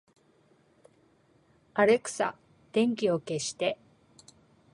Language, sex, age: Japanese, female, 50-59